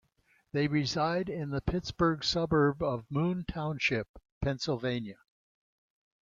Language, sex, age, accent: English, male, 80-89, United States English